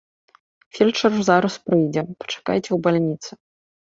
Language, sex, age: Belarusian, female, 19-29